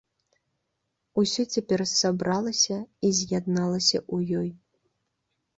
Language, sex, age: Belarusian, female, 30-39